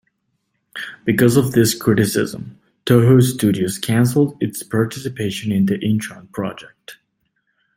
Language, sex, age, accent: English, male, 19-29, United States English